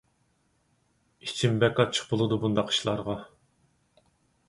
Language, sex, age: Uyghur, male, 30-39